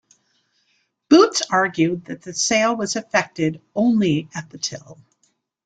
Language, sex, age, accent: English, female, 60-69, United States English